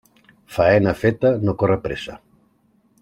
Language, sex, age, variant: Catalan, male, 40-49, Central